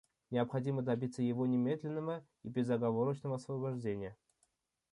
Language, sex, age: Russian, male, 19-29